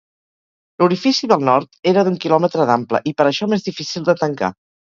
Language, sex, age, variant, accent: Catalan, female, 50-59, Central, central